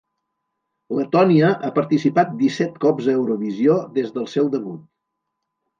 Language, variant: Catalan, Septentrional